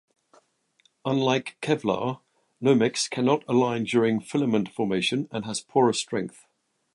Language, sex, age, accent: English, male, 60-69, England English